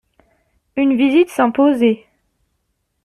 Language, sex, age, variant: French, female, 19-29, Français de métropole